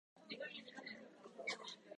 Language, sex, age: Japanese, female, 19-29